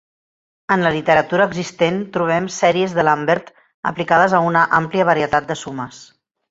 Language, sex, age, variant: Catalan, female, 50-59, Central